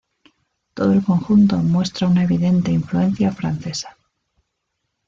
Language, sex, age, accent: Spanish, female, 40-49, España: Norte peninsular (Asturias, Castilla y León, Cantabria, País Vasco, Navarra, Aragón, La Rioja, Guadalajara, Cuenca)